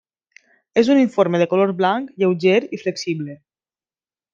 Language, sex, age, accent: Catalan, female, 19-29, valencià